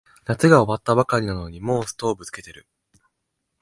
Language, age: Japanese, 19-29